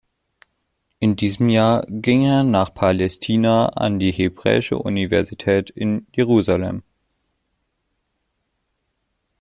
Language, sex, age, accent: German, male, under 19, Deutschland Deutsch